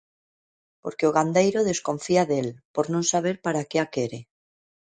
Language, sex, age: Galician, female, 40-49